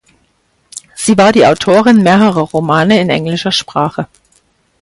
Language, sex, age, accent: German, female, 50-59, Deutschland Deutsch